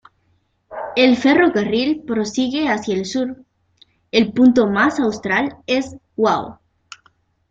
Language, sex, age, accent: Spanish, female, 19-29, América central